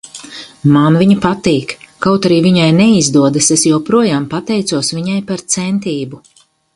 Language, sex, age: Latvian, female, 50-59